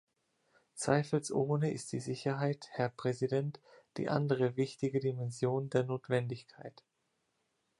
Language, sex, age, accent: German, male, 19-29, Deutschland Deutsch